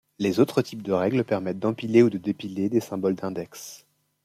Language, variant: French, Français de métropole